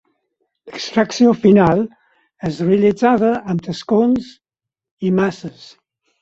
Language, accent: Catalan, aprenent (recent, des d'altres llengües)